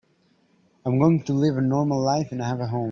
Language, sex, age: English, male, 19-29